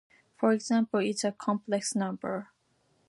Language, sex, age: English, female, 19-29